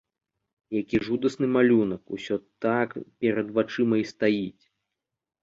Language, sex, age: Belarusian, male, 30-39